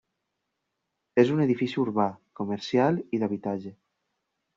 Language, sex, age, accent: Catalan, male, 19-29, valencià